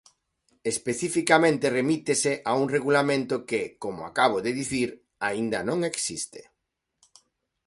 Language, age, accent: Galician, 40-49, Normativo (estándar)